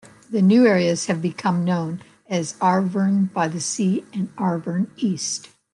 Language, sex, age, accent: English, female, 70-79, United States English